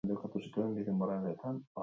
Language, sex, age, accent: Basque, female, 40-49, Mendebalekoa (Araba, Bizkaia, Gipuzkoako mendebaleko herri batzuk)